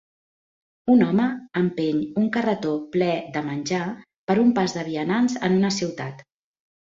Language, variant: Catalan, Central